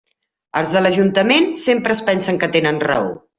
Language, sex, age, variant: Catalan, female, 50-59, Central